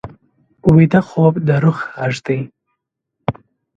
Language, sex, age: Pashto, male, 19-29